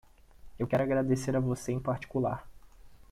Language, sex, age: Portuguese, male, 30-39